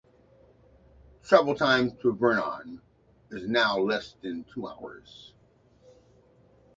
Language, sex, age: English, male, 60-69